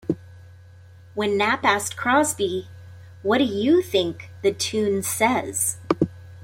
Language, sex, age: English, female, 40-49